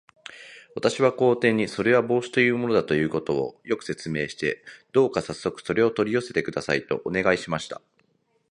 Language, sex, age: Japanese, male, 30-39